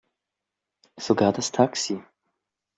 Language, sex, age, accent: German, male, 19-29, Deutschland Deutsch